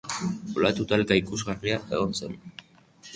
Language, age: Basque, under 19